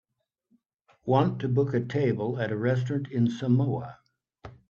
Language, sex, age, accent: English, male, 60-69, United States English